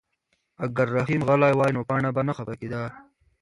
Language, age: Pashto, 19-29